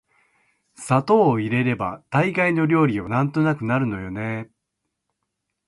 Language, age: Japanese, 50-59